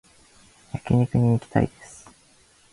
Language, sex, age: Japanese, male, 19-29